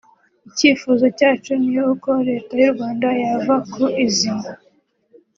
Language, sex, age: Kinyarwanda, female, 19-29